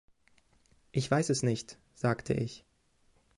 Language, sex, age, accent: German, male, 19-29, Deutschland Deutsch